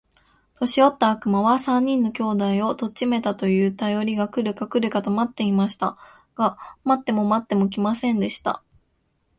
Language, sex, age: Japanese, female, 19-29